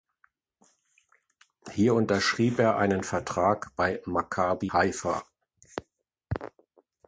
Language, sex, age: German, male, 70-79